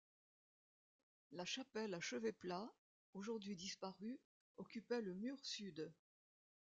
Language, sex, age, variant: French, female, 70-79, Français de métropole